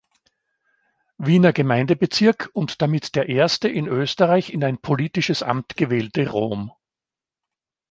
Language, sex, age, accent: German, male, 50-59, Österreichisches Deutsch